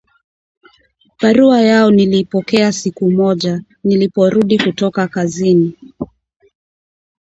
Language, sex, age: Swahili, female, 30-39